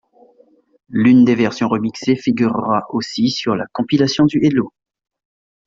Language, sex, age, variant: French, male, 40-49, Français de métropole